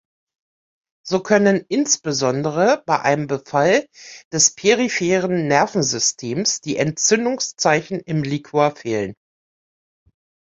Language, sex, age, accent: German, female, 50-59, Deutschland Deutsch